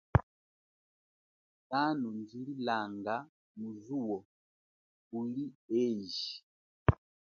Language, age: Chokwe, 40-49